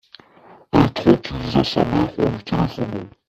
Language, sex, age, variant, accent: French, male, under 19, Français d'Europe, Français de Belgique